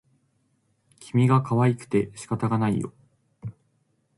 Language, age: Japanese, 19-29